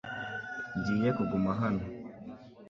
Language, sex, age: Kinyarwanda, male, 19-29